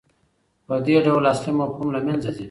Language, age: Pashto, 30-39